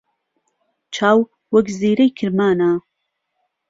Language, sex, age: Central Kurdish, female, 30-39